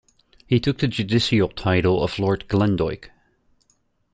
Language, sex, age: English, male, 30-39